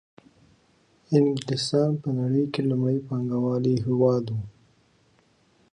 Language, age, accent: Pashto, 19-29, کندهاری لهجه